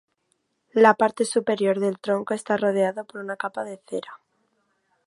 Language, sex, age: Spanish, female, 19-29